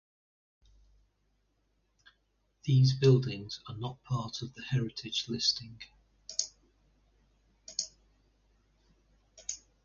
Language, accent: English, England English